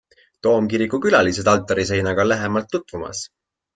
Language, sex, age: Estonian, male, 19-29